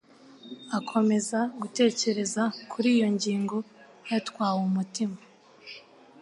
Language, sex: Kinyarwanda, female